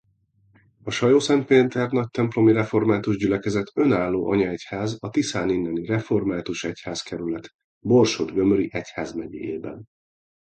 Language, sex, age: Hungarian, male, 40-49